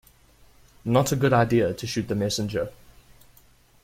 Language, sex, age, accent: English, male, under 19, Southern African (South Africa, Zimbabwe, Namibia)